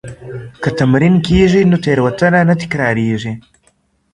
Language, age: Pashto, under 19